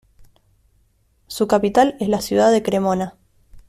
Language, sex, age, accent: Spanish, female, 19-29, Rioplatense: Argentina, Uruguay, este de Bolivia, Paraguay